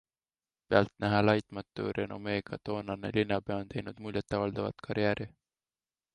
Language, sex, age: Estonian, male, 19-29